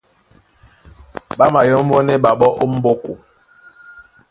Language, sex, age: Duala, female, 19-29